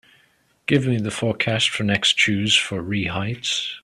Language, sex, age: English, male, 19-29